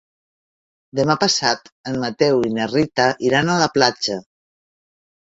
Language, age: Catalan, 60-69